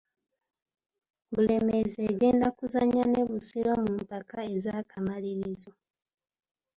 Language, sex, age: Ganda, female, 30-39